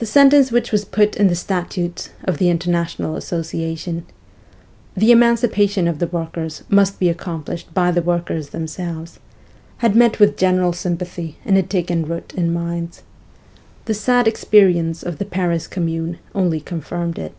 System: none